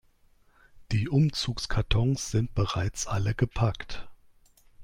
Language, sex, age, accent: German, male, 30-39, Deutschland Deutsch